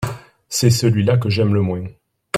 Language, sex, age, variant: French, male, 40-49, Français de métropole